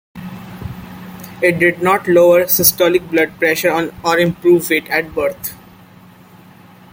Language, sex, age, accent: English, male, 19-29, India and South Asia (India, Pakistan, Sri Lanka)